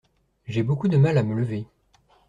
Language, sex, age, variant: French, male, 30-39, Français de métropole